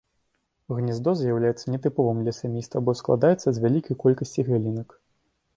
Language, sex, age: Belarusian, male, under 19